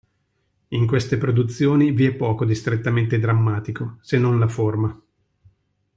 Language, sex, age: Italian, male, 40-49